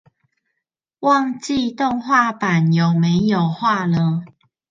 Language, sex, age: Chinese, female, 30-39